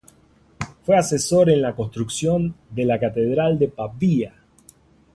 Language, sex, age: Spanish, male, 19-29